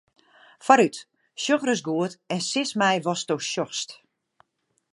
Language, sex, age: Western Frisian, female, 40-49